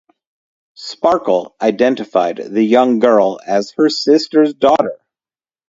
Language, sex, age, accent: English, male, 30-39, United States English